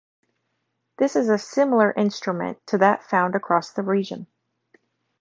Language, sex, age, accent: English, female, 19-29, United States English